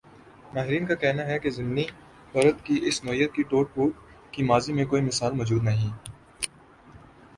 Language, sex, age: Urdu, male, 19-29